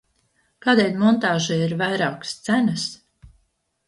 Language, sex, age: Latvian, female, 60-69